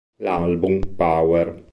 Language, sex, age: Italian, male, 50-59